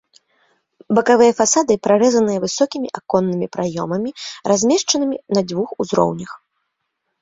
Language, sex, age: Belarusian, female, 19-29